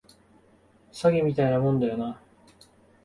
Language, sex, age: Japanese, male, 19-29